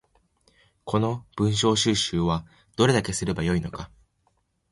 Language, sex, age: Japanese, male, 19-29